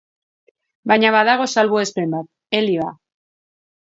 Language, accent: Basque, Mendebalekoa (Araba, Bizkaia, Gipuzkoako mendebaleko herri batzuk)